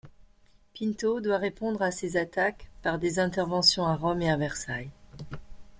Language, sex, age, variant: French, female, 40-49, Français de métropole